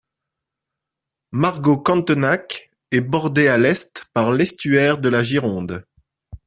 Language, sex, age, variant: French, male, 30-39, Français de métropole